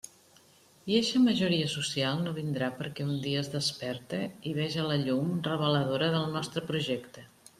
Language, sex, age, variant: Catalan, female, 50-59, Central